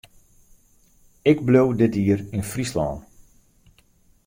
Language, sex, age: Western Frisian, male, 50-59